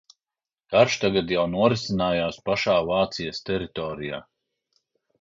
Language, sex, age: Latvian, male, 40-49